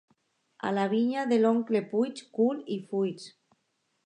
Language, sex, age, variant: Catalan, female, under 19, Alacantí